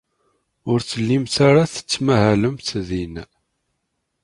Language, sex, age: Kabyle, male, 30-39